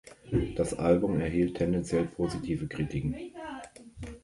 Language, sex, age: German, male, 30-39